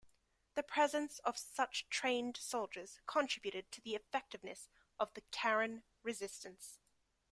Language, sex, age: English, female, 19-29